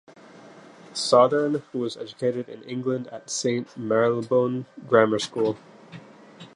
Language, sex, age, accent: English, male, under 19, United States English